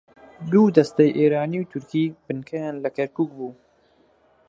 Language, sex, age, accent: Central Kurdish, male, 19-29, سۆرانی